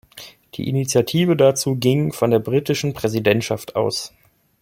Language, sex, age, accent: German, male, 30-39, Deutschland Deutsch